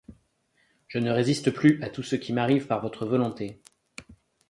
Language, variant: French, Français de métropole